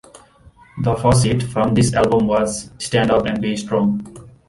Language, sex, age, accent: English, male, 19-29, India and South Asia (India, Pakistan, Sri Lanka)